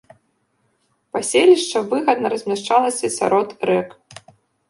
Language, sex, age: Belarusian, female, 19-29